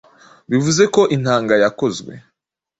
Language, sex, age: Kinyarwanda, male, 19-29